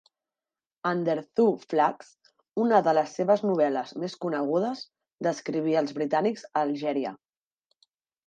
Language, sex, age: Catalan, female, 30-39